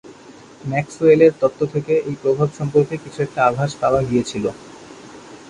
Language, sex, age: Bengali, male, 19-29